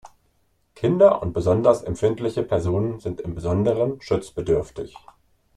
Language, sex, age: German, male, 30-39